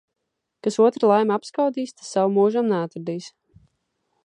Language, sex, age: Latvian, female, 19-29